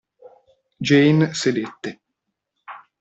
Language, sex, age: Italian, male, 30-39